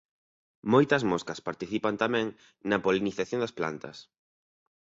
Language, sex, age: Galician, male, 30-39